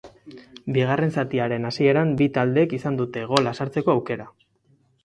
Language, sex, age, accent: Basque, male, 19-29, Mendebalekoa (Araba, Bizkaia, Gipuzkoako mendebaleko herri batzuk)